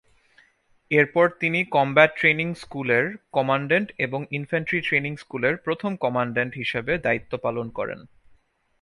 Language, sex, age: Bengali, male, 19-29